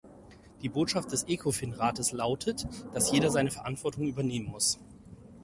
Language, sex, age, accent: German, male, 30-39, Deutschland Deutsch